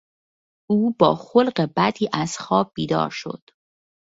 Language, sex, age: Persian, female, 19-29